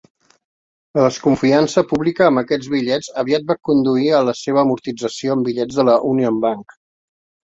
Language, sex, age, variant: Catalan, male, 40-49, Central